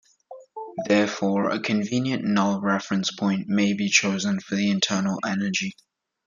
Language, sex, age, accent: English, male, under 19, Australian English